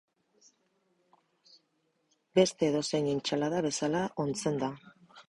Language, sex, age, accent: Basque, female, 50-59, Mendebalekoa (Araba, Bizkaia, Gipuzkoako mendebaleko herri batzuk)